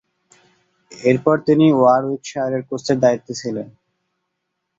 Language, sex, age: Bengali, male, 19-29